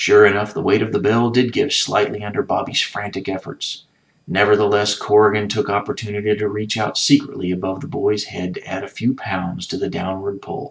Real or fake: real